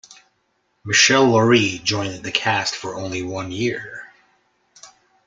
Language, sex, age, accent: English, male, 40-49, United States English